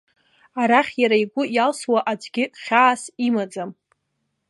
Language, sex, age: Abkhazian, female, 19-29